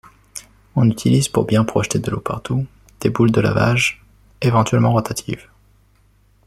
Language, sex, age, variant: French, male, 19-29, Français de métropole